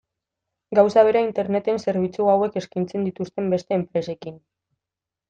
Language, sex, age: Basque, female, 19-29